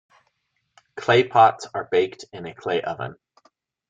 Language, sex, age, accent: English, male, 19-29, United States English